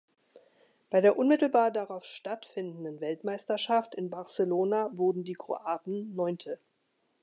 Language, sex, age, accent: German, female, 50-59, Deutschland Deutsch